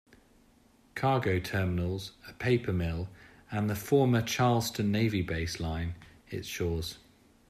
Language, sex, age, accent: English, male, 30-39, England English